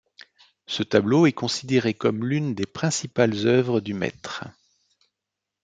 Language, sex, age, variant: French, male, under 19, Français de métropole